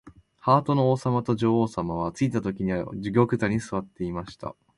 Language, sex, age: Japanese, male, 19-29